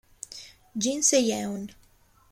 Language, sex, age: Italian, female, 19-29